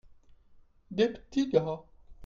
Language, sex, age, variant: French, male, 30-39, Français de métropole